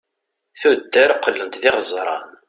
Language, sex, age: Kabyle, male, 30-39